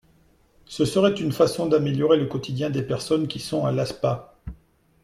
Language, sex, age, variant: French, male, 40-49, Français de métropole